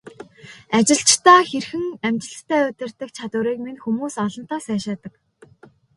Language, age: Mongolian, 19-29